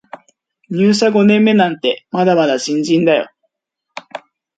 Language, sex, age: Japanese, male, 19-29